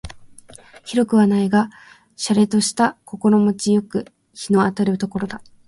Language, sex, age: Japanese, female, 19-29